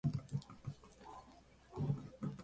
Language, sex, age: Japanese, female, under 19